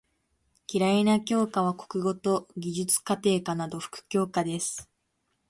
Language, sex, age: Japanese, female, under 19